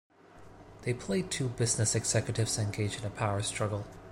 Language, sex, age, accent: English, male, 19-29, Hong Kong English